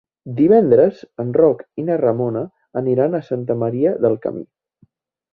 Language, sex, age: Catalan, male, 19-29